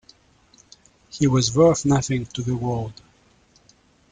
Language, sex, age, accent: English, male, 40-49, United States English